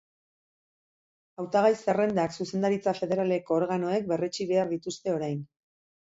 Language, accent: Basque, Mendebalekoa (Araba, Bizkaia, Gipuzkoako mendebaleko herri batzuk)